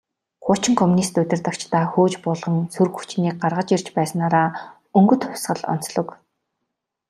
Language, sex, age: Mongolian, female, 19-29